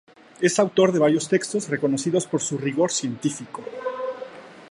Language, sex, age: Spanish, male, 50-59